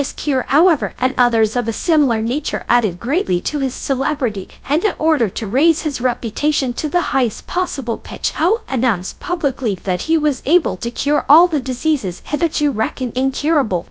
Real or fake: fake